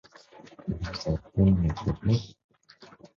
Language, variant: Vietnamese, Sài Gòn